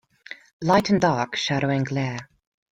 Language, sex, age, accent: English, female, 30-39, England English